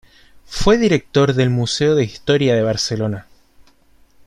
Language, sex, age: Spanish, male, 19-29